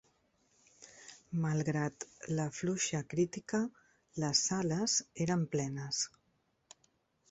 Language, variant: Catalan, Central